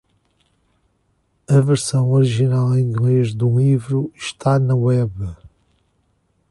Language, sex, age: Portuguese, male, 40-49